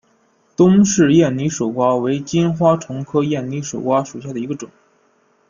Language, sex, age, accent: Chinese, male, 19-29, 出生地：山东省